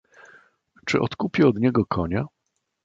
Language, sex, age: Polish, male, 50-59